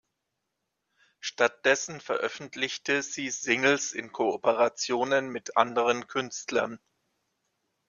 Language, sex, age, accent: German, male, 40-49, Deutschland Deutsch